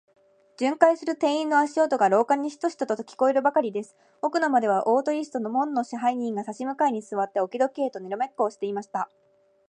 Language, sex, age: Japanese, female, 19-29